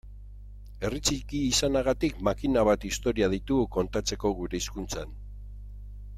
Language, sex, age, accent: Basque, male, 50-59, Erdialdekoa edo Nafarra (Gipuzkoa, Nafarroa)